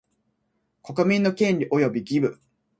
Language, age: Japanese, 19-29